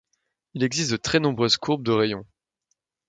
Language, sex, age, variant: French, male, 19-29, Français de métropole